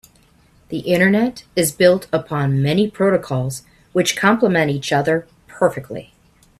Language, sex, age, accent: English, female, 50-59, United States English